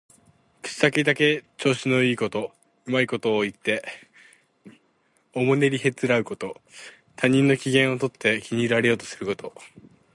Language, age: Japanese, 19-29